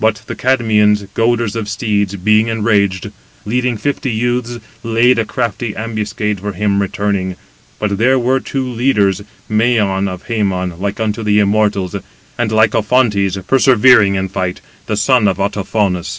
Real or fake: real